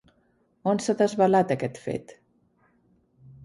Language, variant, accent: Catalan, Central, central